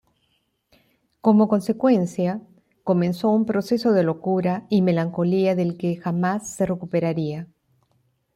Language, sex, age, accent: Spanish, female, 60-69, Andino-Pacífico: Colombia, Perú, Ecuador, oeste de Bolivia y Venezuela andina